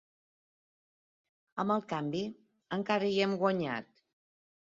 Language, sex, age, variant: Catalan, female, 60-69, Central